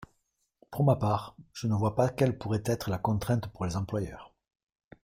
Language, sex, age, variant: French, male, 50-59, Français de métropole